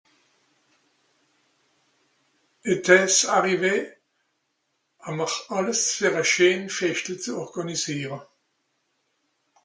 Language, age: Swiss German, 60-69